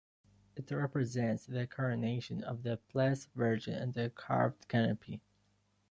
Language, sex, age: English, male, 19-29